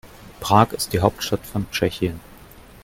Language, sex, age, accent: German, male, 40-49, Deutschland Deutsch